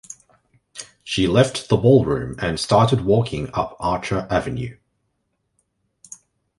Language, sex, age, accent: English, male, 30-39, Australian English